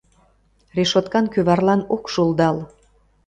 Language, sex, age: Mari, female, 40-49